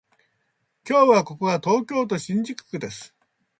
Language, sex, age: Japanese, male, 60-69